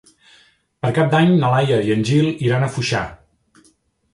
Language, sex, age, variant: Catalan, male, 40-49, Central